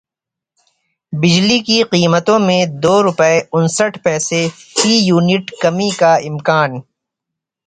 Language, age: Urdu, 40-49